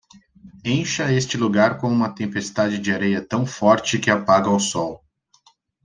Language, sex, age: Portuguese, male, 30-39